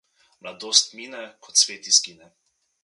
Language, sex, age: Slovenian, male, 19-29